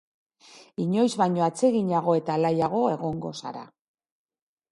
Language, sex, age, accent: Basque, female, 40-49, Mendebalekoa (Araba, Bizkaia, Gipuzkoako mendebaleko herri batzuk)